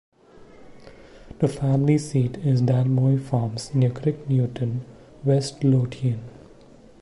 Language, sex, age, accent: English, male, 19-29, India and South Asia (India, Pakistan, Sri Lanka)